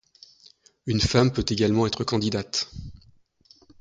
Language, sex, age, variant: French, male, 40-49, Français de métropole